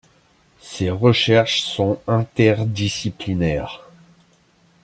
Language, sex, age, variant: French, male, 50-59, Français de métropole